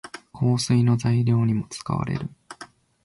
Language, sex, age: Japanese, male, 19-29